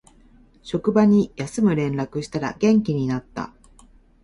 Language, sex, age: Japanese, female, 50-59